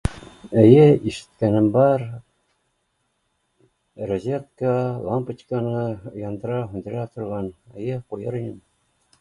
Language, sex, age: Bashkir, male, 50-59